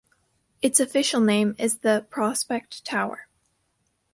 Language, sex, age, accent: English, female, under 19, United States English